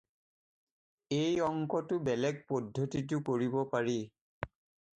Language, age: Assamese, 40-49